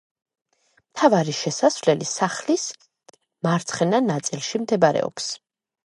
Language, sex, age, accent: Georgian, female, 19-29, ჩვეულებრივი